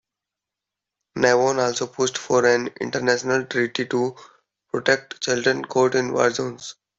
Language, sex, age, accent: English, male, 19-29, India and South Asia (India, Pakistan, Sri Lanka)